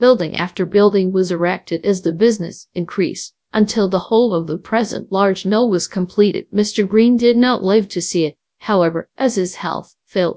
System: TTS, GradTTS